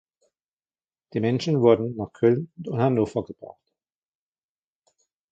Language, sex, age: German, male, 50-59